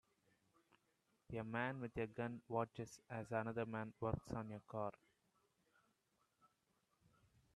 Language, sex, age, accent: English, male, 19-29, India and South Asia (India, Pakistan, Sri Lanka)